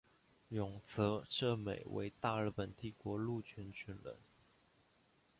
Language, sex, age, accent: Chinese, male, 19-29, 出生地：江西省